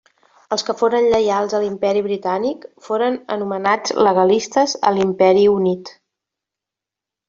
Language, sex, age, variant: Catalan, female, 40-49, Central